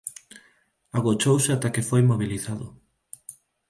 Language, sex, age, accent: Galician, male, 19-29, Neofalante